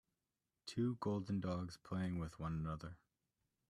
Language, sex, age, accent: English, male, 19-29, United States English